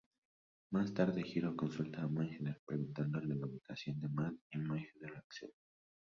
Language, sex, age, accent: Spanish, male, 19-29, Andino-Pacífico: Colombia, Perú, Ecuador, oeste de Bolivia y Venezuela andina